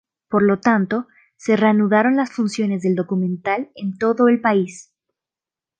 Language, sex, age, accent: Spanish, female, under 19, Andino-Pacífico: Colombia, Perú, Ecuador, oeste de Bolivia y Venezuela andina